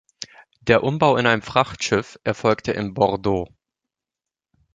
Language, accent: German, Deutschland Deutsch